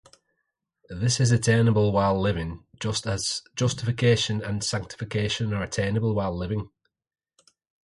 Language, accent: English, Northern English; yorkshire